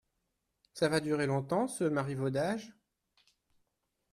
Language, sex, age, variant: French, male, 30-39, Français de métropole